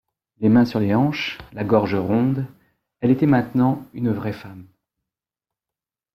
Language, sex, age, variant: French, male, 40-49, Français de métropole